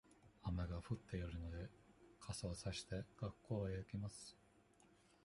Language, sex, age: Japanese, male, 19-29